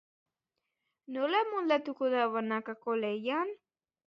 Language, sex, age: Basque, male, 40-49